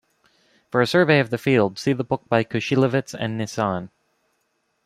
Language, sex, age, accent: English, male, 19-29, United States English